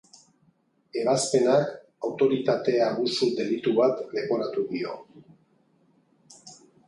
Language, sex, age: Basque, male, 50-59